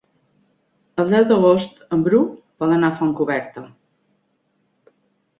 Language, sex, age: Catalan, female, 50-59